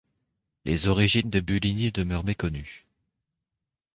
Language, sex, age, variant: French, male, 19-29, Français de métropole